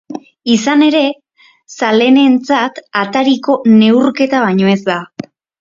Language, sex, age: Basque, female, 19-29